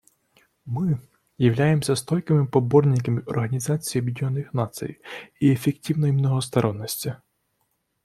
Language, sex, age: Russian, male, 19-29